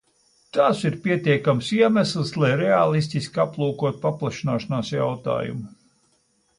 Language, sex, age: Latvian, male, 70-79